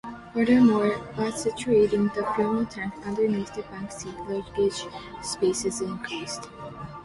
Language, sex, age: English, female, 19-29